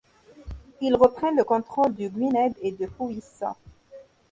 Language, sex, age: French, female, 19-29